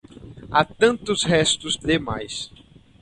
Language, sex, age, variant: Portuguese, male, 19-29, Portuguese (Brasil)